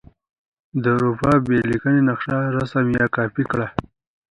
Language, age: Pashto, 19-29